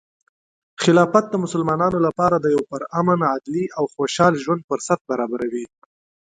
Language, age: Pashto, 19-29